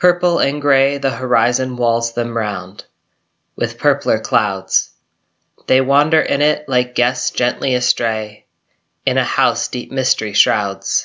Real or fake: real